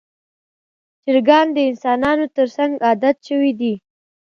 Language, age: Pashto, 30-39